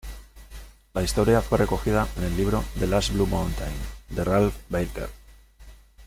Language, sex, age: Spanish, male, 40-49